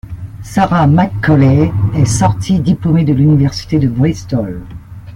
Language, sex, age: French, female, 60-69